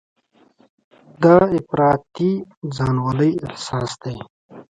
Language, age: Pashto, 19-29